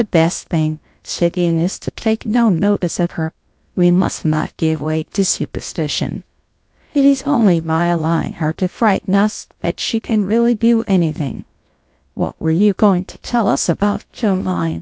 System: TTS, GlowTTS